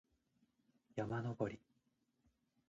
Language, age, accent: Japanese, 19-29, 標準語